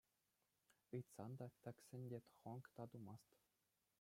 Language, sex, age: Chuvash, male, under 19